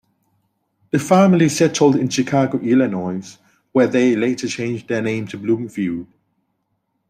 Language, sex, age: English, male, 30-39